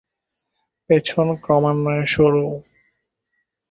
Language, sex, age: Bengali, male, 19-29